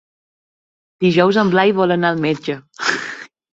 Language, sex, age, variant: Catalan, female, 19-29, Balear